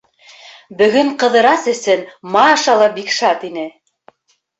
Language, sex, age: Bashkir, female, 30-39